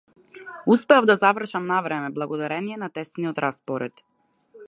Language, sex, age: Macedonian, female, 19-29